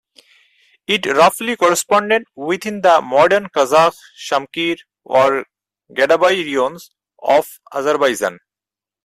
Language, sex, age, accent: English, male, 19-29, India and South Asia (India, Pakistan, Sri Lanka); bangladesh